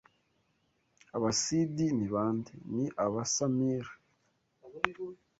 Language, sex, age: Kinyarwanda, male, 19-29